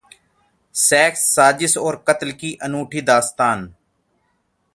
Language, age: Hindi, 30-39